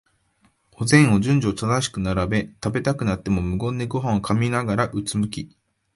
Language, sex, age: Japanese, male, 19-29